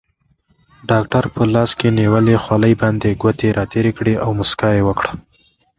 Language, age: Pashto, 19-29